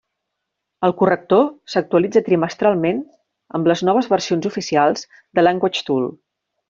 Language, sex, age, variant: Catalan, female, 40-49, Central